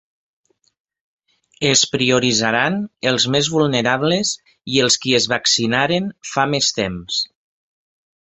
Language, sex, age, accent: Catalan, male, 19-29, valencià